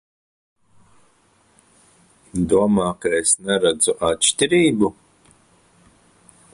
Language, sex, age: Latvian, male, 40-49